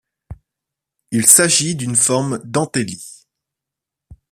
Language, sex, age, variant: French, male, 30-39, Français de métropole